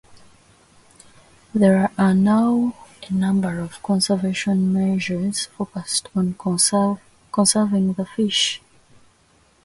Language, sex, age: English, female, 30-39